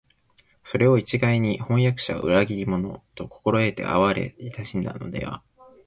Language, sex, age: Japanese, male, 19-29